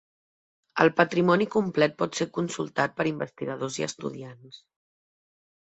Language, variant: Catalan, Central